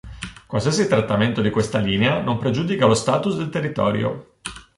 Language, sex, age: Italian, male, 30-39